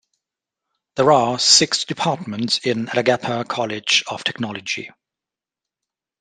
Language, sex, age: English, male, 30-39